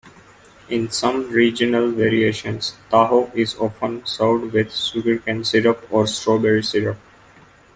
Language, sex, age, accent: English, male, 19-29, India and South Asia (India, Pakistan, Sri Lanka)